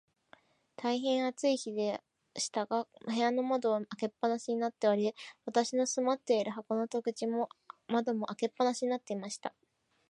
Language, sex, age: Japanese, female, under 19